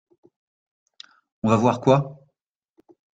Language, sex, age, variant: French, male, 30-39, Français de métropole